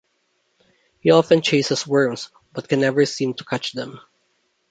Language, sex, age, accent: English, male, 30-39, Filipino